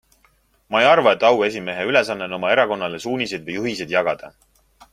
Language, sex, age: Estonian, male, 30-39